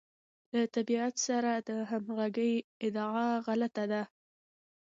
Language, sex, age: Pashto, female, 30-39